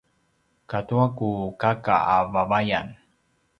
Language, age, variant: Paiwan, 30-39, pinayuanan a kinaikacedasan (東排灣語)